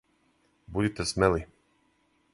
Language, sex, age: Serbian, male, 50-59